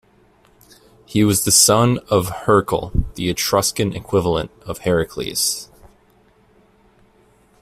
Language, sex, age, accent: English, male, 19-29, United States English